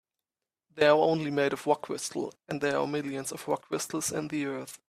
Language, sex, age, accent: English, male, 19-29, England English